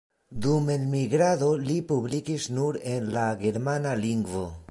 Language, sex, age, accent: Esperanto, male, 40-49, Internacia